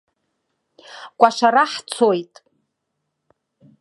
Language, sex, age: Abkhazian, female, 40-49